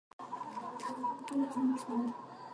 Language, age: Pashto, 19-29